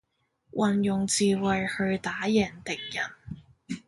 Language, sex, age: Cantonese, female, 19-29